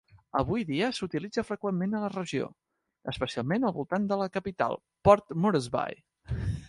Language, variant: Catalan, Central